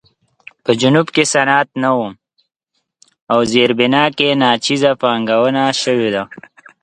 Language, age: Pashto, 19-29